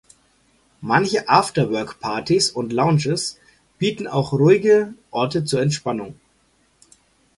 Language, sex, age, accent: German, male, 40-49, Deutschland Deutsch